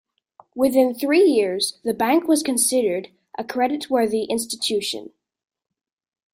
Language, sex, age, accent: English, male, under 19, Australian English